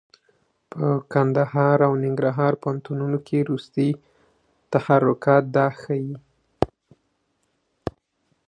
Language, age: Pashto, 19-29